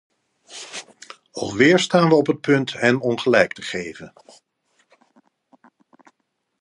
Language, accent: Dutch, Nederlands Nederlands